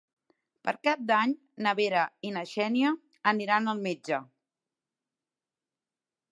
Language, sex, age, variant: Catalan, female, 30-39, Central